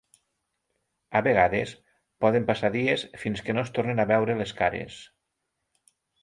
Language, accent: Catalan, Lleidatà